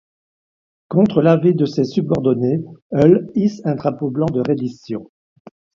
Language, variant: French, Français de métropole